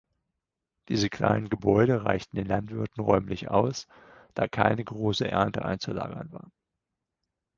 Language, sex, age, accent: German, male, 30-39, Deutschland Deutsch